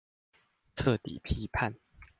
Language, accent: Chinese, 出生地：桃園市